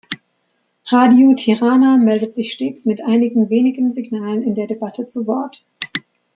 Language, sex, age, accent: German, female, 19-29, Deutschland Deutsch